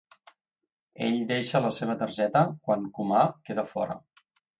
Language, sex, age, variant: Catalan, male, 40-49, Central